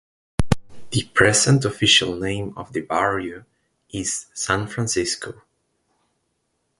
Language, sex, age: English, male, 19-29